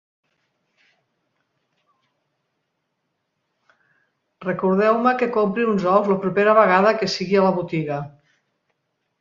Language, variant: Catalan, Central